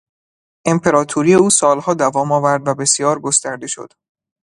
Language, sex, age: Persian, male, 19-29